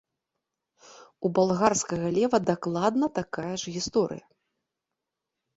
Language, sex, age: Belarusian, female, 40-49